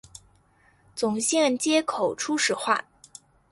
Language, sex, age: Chinese, female, 19-29